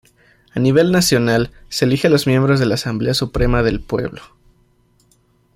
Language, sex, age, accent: Spanish, male, 19-29, México